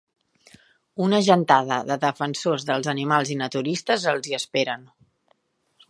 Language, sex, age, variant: Catalan, female, 30-39, Central